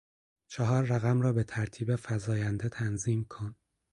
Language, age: Persian, 19-29